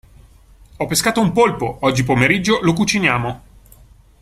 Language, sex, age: Italian, male, 30-39